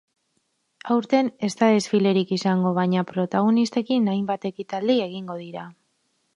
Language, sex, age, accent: Basque, female, 19-29, Mendebalekoa (Araba, Bizkaia, Gipuzkoako mendebaleko herri batzuk)